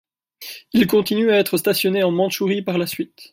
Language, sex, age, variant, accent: French, male, 19-29, Français d'Europe, Français de Belgique